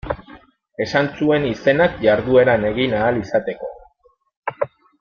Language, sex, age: Basque, male, 30-39